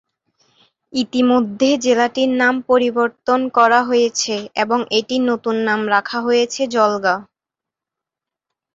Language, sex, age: Bengali, female, under 19